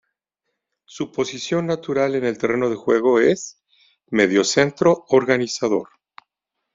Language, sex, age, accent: Spanish, male, 40-49, México